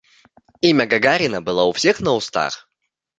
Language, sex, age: Russian, male, 19-29